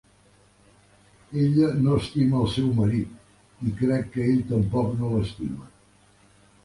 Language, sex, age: Catalan, male, 70-79